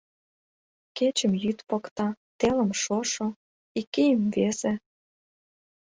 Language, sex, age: Mari, female, 19-29